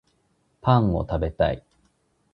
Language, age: Japanese, 19-29